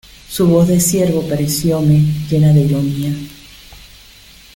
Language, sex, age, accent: Spanish, female, 40-49, Caribe: Cuba, Venezuela, Puerto Rico, República Dominicana, Panamá, Colombia caribeña, México caribeño, Costa del golfo de México